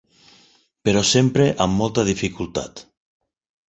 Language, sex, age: Catalan, male, 40-49